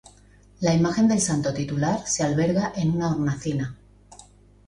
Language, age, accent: Spanish, 40-49, España: Centro-Sur peninsular (Madrid, Toledo, Castilla-La Mancha)